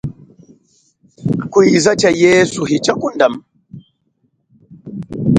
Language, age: Chokwe, 40-49